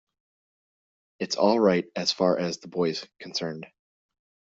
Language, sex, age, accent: English, male, 30-39, United States English